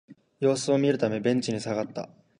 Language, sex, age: Japanese, male, 19-29